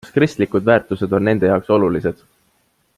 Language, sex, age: Estonian, male, 19-29